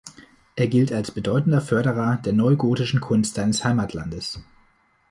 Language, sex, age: German, male, 19-29